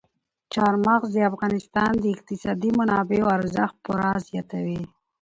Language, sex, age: Pashto, female, 19-29